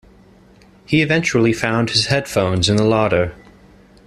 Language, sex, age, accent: English, male, 19-29, United States English